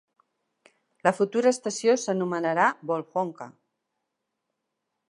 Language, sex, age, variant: Catalan, female, 60-69, Central